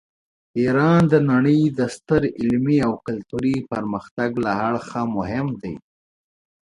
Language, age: Pashto, 19-29